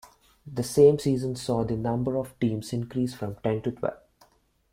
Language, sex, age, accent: English, male, 19-29, India and South Asia (India, Pakistan, Sri Lanka)